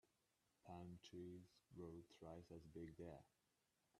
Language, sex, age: English, male, 19-29